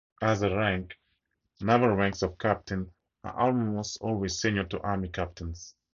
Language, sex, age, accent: English, male, 30-39, Southern African (South Africa, Zimbabwe, Namibia)